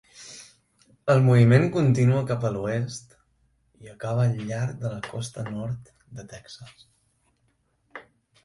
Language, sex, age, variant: Catalan, male, 19-29, Central